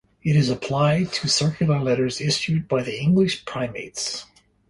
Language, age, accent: English, 60-69, Canadian English